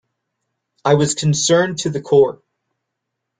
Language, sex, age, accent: English, male, 19-29, United States English